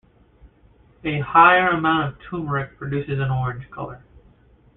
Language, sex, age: English, male, 19-29